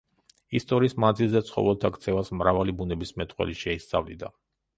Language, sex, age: Georgian, male, 50-59